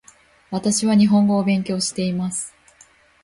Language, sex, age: Japanese, female, 19-29